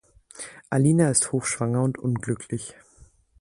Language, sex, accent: German, female, Deutschland Deutsch